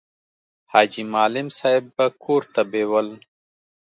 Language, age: Pashto, 30-39